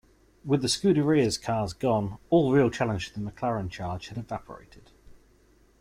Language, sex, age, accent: English, male, 30-39, England English